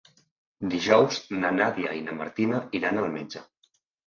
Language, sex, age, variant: Catalan, male, 19-29, Central